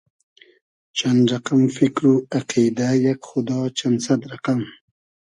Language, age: Hazaragi, 19-29